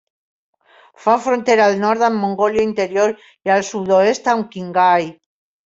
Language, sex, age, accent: Catalan, female, 60-69, valencià